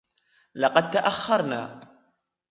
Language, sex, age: Arabic, male, 19-29